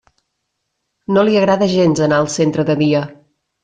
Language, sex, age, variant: Catalan, female, 30-39, Central